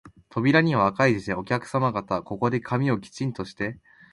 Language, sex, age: Japanese, male, 19-29